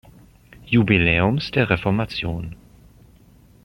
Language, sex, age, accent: German, male, 30-39, Deutschland Deutsch